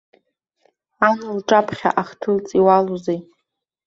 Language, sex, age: Abkhazian, female, under 19